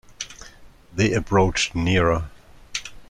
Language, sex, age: English, male, 30-39